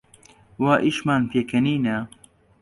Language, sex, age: Central Kurdish, male, 19-29